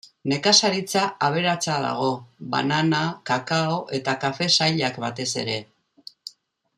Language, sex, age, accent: Basque, female, 60-69, Mendebalekoa (Araba, Bizkaia, Gipuzkoako mendebaleko herri batzuk)